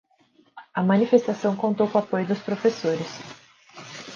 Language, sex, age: Portuguese, female, 19-29